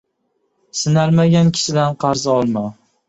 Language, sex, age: Uzbek, male, 19-29